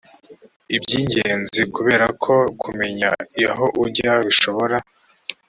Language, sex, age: Kinyarwanda, male, 19-29